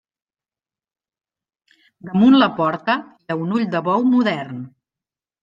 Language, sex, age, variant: Catalan, female, 50-59, Central